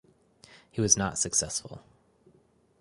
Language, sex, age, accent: English, male, 30-39, United States English